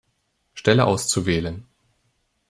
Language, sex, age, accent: German, male, 19-29, Deutschland Deutsch